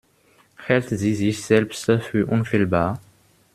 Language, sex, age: German, male, 19-29